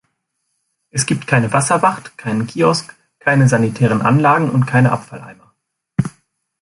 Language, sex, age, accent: German, male, 19-29, Deutschland Deutsch